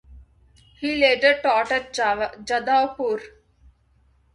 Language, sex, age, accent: English, female, 30-39, India and South Asia (India, Pakistan, Sri Lanka)